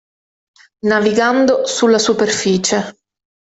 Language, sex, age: Italian, female, 19-29